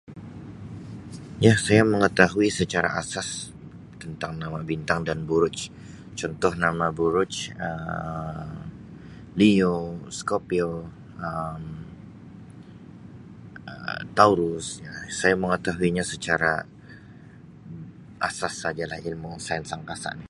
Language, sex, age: Sabah Malay, male, 19-29